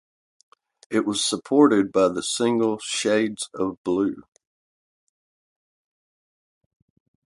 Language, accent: English, United States English